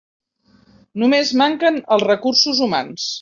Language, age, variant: Catalan, 40-49, Central